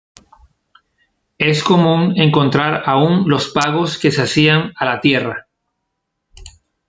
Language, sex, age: Spanish, male, 40-49